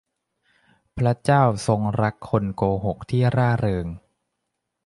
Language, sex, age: Thai, male, 19-29